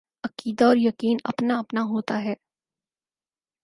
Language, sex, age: Urdu, female, 19-29